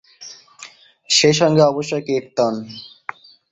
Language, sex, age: Bengali, male, 19-29